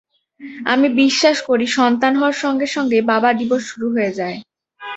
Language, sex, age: Bengali, female, under 19